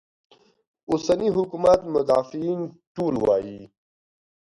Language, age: Pashto, 19-29